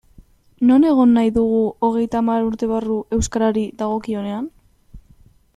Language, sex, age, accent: Basque, female, under 19, Mendebalekoa (Araba, Bizkaia, Gipuzkoako mendebaleko herri batzuk)